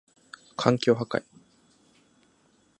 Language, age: Japanese, 19-29